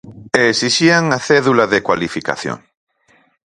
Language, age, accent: Galician, 40-49, Atlántico (seseo e gheada)